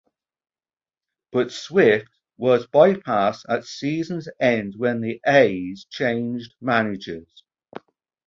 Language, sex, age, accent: English, male, 40-49, England English